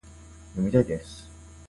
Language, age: Japanese, 30-39